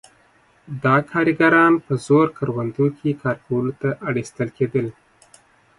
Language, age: Pashto, 30-39